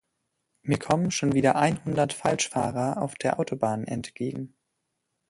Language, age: German, under 19